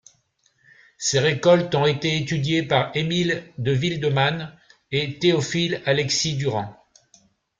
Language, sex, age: French, male, 70-79